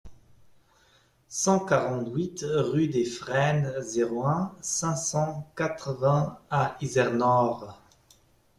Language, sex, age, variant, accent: French, male, 40-49, Français d'Europe, Français d’Allemagne